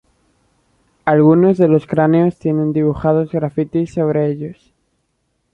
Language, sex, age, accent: Spanish, male, under 19, España: Norte peninsular (Asturias, Castilla y León, Cantabria, País Vasco, Navarra, Aragón, La Rioja, Guadalajara, Cuenca)